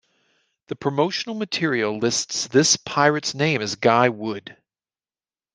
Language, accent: English, Canadian English